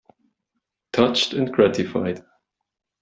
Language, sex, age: English, male, 19-29